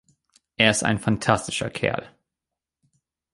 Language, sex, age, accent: German, male, 30-39, Deutschland Deutsch